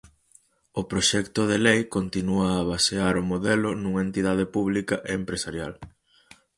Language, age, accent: Galician, 19-29, Atlántico (seseo e gheada)